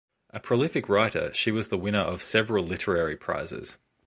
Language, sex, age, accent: English, male, 30-39, Australian English